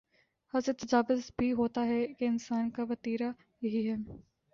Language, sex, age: Urdu, female, 19-29